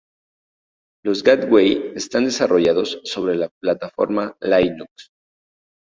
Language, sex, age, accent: Spanish, male, 19-29, México